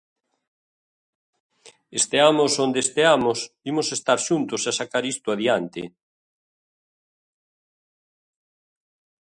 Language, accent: Galician, Oriental (común en zona oriental)